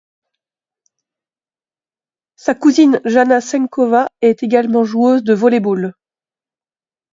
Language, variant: French, Français de métropole